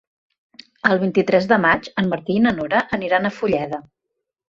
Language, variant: Catalan, Central